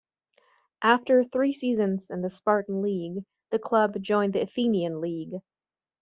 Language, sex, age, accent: English, female, 19-29, United States English